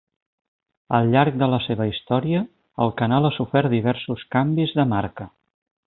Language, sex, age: Catalan, male, 40-49